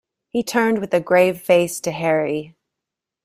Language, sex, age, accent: English, female, 40-49, United States English